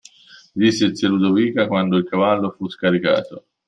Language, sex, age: Italian, male, 40-49